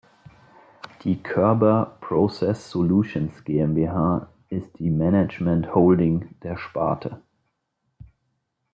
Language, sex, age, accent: German, male, 40-49, Deutschland Deutsch